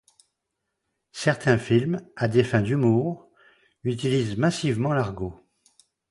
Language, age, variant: French, 70-79, Français de métropole